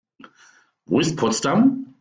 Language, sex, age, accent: German, male, 50-59, Deutschland Deutsch